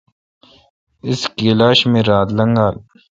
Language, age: Kalkoti, 19-29